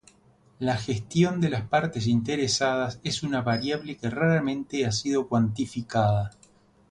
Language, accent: Spanish, Rioplatense: Argentina, Uruguay, este de Bolivia, Paraguay